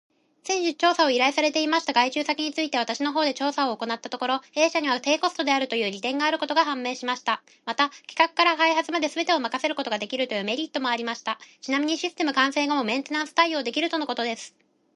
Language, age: Japanese, 19-29